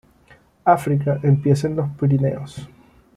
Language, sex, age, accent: Spanish, male, 30-39, Caribe: Cuba, Venezuela, Puerto Rico, República Dominicana, Panamá, Colombia caribeña, México caribeño, Costa del golfo de México